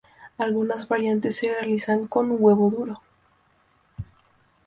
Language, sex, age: Spanish, female, under 19